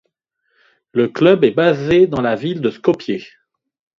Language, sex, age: French, male, 50-59